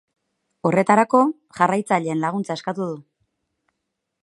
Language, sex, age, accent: Basque, female, 30-39, Erdialdekoa edo Nafarra (Gipuzkoa, Nafarroa)